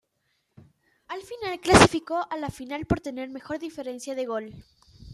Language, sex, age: Spanish, female, 19-29